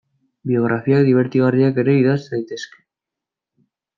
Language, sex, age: Basque, male, 19-29